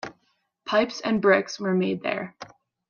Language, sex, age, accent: English, female, 19-29, United States English